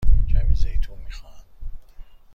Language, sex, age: Persian, male, 30-39